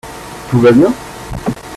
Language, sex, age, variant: French, male, 19-29, Français de métropole